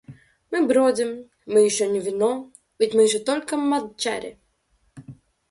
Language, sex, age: Russian, female, under 19